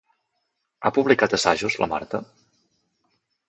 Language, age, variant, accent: Catalan, 30-39, Central, central